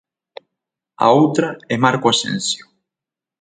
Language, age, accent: Galician, 30-39, Oriental (común en zona oriental); Normativo (estándar)